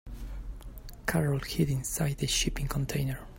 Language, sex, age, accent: English, male, 19-29, England English